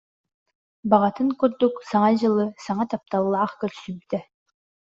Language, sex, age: Yakut, female, under 19